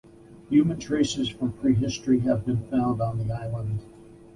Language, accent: English, United States English